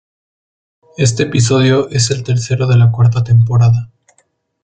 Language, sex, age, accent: Spanish, male, under 19, México